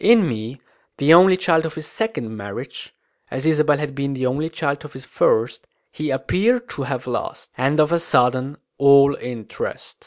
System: none